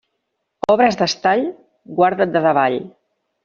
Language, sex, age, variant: Catalan, female, 40-49, Central